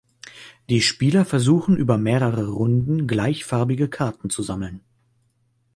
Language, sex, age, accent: German, male, 19-29, Deutschland Deutsch